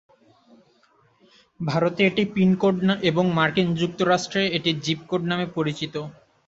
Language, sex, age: Bengali, male, 19-29